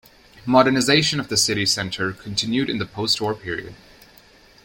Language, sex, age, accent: English, male, 19-29, United States English